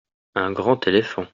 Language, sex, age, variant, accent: French, male, 19-29, Français d'Europe, Français de Suisse